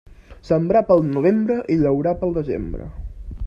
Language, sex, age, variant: Catalan, male, 19-29, Central